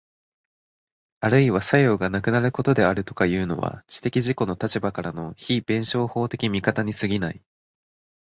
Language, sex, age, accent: Japanese, male, under 19, 標準語